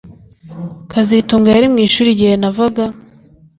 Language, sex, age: Kinyarwanda, female, under 19